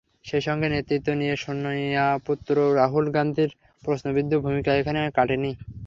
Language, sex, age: Bengali, male, under 19